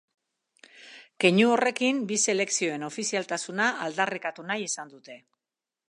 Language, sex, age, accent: Basque, female, 50-59, Mendebalekoa (Araba, Bizkaia, Gipuzkoako mendebaleko herri batzuk)